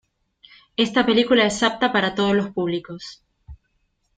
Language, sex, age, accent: Spanish, female, 40-49, Rioplatense: Argentina, Uruguay, este de Bolivia, Paraguay